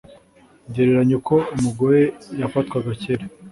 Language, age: Kinyarwanda, 30-39